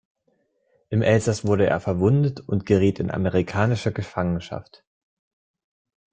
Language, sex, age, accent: German, male, 19-29, Schweizerdeutsch